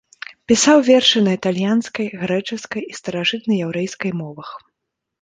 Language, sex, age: Belarusian, female, 19-29